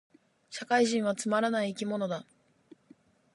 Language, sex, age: Japanese, female, 19-29